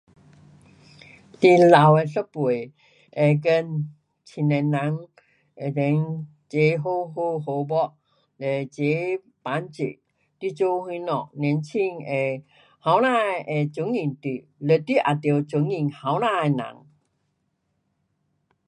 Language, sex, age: Pu-Xian Chinese, female, 70-79